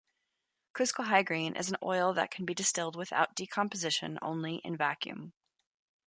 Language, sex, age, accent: English, female, 30-39, United States English